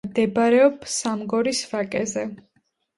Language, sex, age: Georgian, female, 19-29